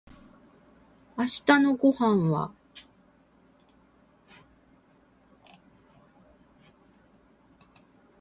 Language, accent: Japanese, 関西